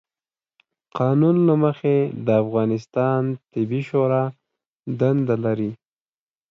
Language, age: Pashto, 19-29